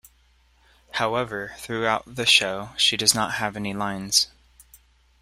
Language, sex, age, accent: English, male, 19-29, United States English